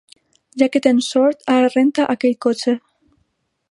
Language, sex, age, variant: Catalan, female, under 19, Alacantí